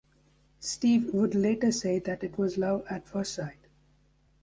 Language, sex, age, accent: English, male, 19-29, United States English